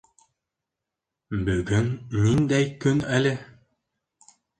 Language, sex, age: Bashkir, male, 19-29